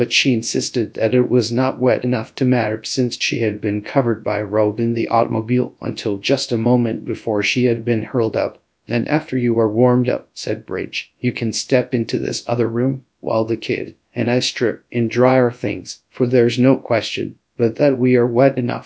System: TTS, GradTTS